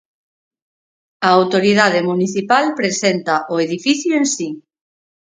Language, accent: Galician, Normativo (estándar)